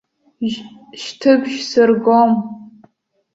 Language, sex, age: Abkhazian, female, under 19